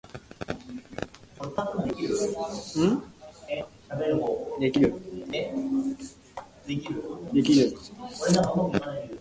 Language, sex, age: English, male, under 19